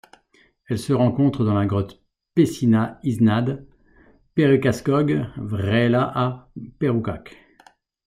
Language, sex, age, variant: French, male, 40-49, Français de métropole